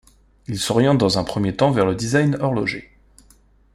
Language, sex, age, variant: French, male, 30-39, Français de métropole